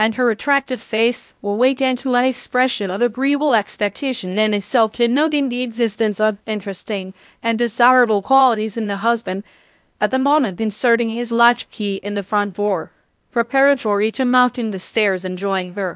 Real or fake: fake